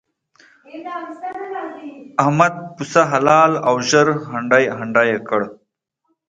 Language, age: Pashto, 40-49